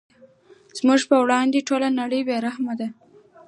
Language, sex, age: Pashto, female, 30-39